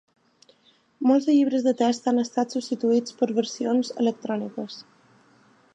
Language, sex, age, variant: Catalan, female, 19-29, Balear